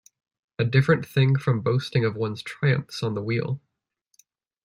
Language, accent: English, United States English